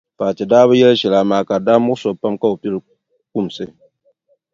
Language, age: Dagbani, 30-39